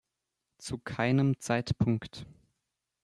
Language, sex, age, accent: German, male, under 19, Deutschland Deutsch